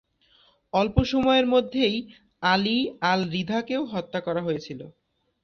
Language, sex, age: Bengali, male, 19-29